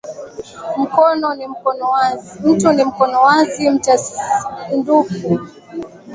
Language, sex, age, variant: Swahili, female, 19-29, Kiswahili Sanifu (EA)